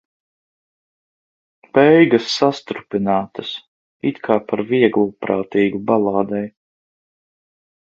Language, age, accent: Latvian, 40-49, Kurzeme